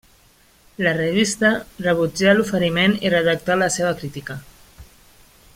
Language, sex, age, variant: Catalan, female, 30-39, Central